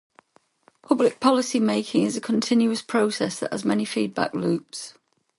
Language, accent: English, England English